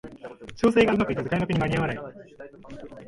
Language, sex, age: Japanese, male, 19-29